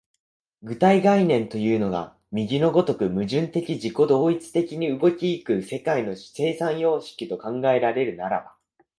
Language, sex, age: Japanese, male, 19-29